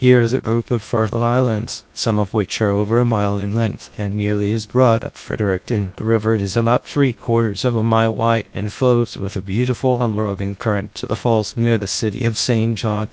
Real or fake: fake